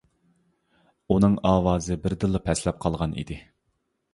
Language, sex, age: Uyghur, male, 30-39